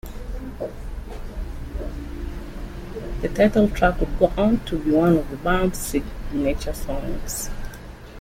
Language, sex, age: English, female, 40-49